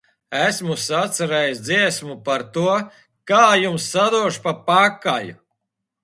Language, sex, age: Latvian, male, 40-49